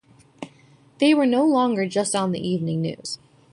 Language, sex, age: English, female, 19-29